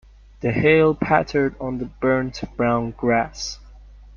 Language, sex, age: English, male, 19-29